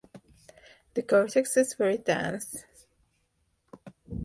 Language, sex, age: English, female, 40-49